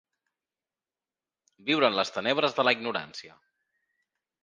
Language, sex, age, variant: Catalan, male, 19-29, Central